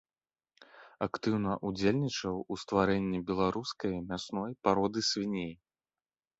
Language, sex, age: Belarusian, male, 30-39